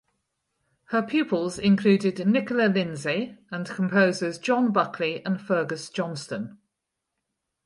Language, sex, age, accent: English, female, 50-59, Welsh English